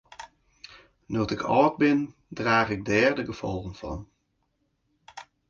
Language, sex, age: Western Frisian, male, 30-39